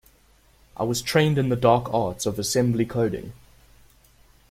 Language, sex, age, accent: English, male, under 19, Southern African (South Africa, Zimbabwe, Namibia)